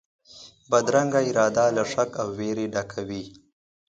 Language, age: Pashto, 19-29